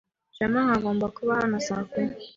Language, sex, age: Kinyarwanda, female, 19-29